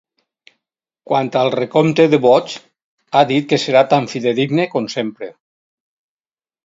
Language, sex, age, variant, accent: Catalan, male, 50-59, Valencià meridional, valencià